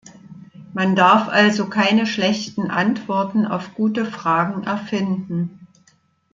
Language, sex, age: German, female, 60-69